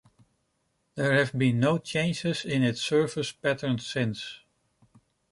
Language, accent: English, United States English